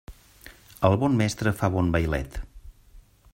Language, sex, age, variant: Catalan, male, 50-59, Central